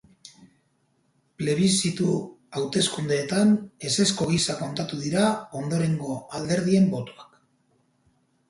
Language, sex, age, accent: Basque, male, 40-49, Mendebalekoa (Araba, Bizkaia, Gipuzkoako mendebaleko herri batzuk)